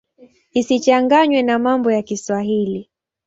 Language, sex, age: Swahili, female, 19-29